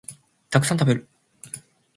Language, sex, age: Japanese, male, 19-29